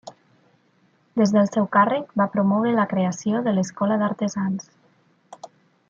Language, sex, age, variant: Catalan, female, 30-39, Nord-Occidental